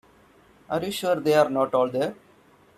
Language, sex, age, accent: English, male, 19-29, India and South Asia (India, Pakistan, Sri Lanka)